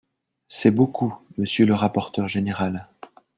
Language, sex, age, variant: French, male, 40-49, Français de métropole